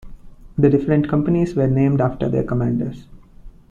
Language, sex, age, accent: English, male, 19-29, India and South Asia (India, Pakistan, Sri Lanka)